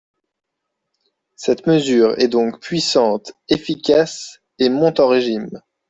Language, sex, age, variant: French, male, 19-29, Français de métropole